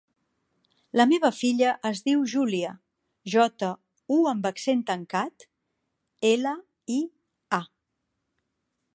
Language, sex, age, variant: Catalan, female, 40-49, Central